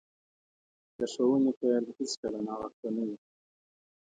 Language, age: Pashto, 19-29